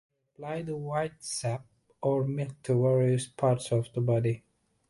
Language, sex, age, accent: English, male, 30-39, England English